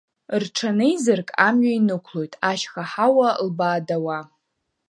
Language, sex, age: Abkhazian, female, under 19